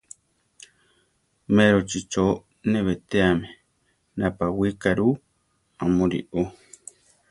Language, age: Central Tarahumara, 19-29